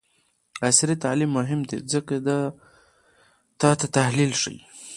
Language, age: Pashto, 19-29